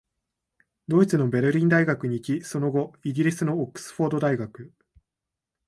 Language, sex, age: Japanese, male, 19-29